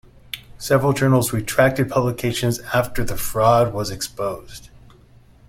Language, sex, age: English, male, 40-49